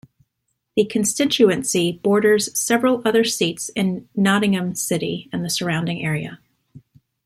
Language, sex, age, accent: English, female, 30-39, United States English